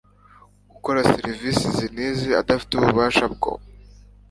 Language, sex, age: Kinyarwanda, male, under 19